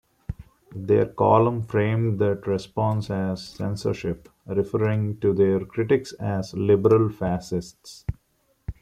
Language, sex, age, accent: English, male, 19-29, India and South Asia (India, Pakistan, Sri Lanka)